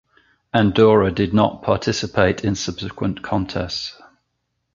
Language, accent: English, England English